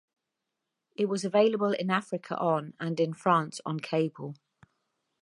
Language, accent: English, England English